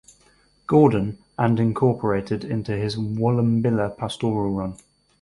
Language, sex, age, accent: English, male, 19-29, England English